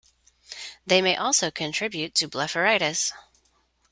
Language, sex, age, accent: English, female, 40-49, United States English